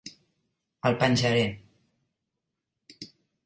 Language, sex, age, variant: Catalan, female, 40-49, Central